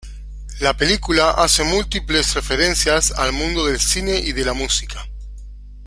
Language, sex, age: Spanish, male, 50-59